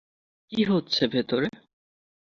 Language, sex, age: Bengali, male, under 19